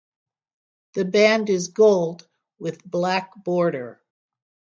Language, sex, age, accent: English, female, 60-69, United States English